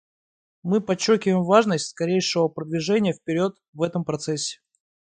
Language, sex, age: Russian, male, 19-29